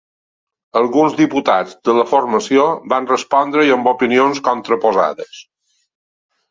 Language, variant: Catalan, Balear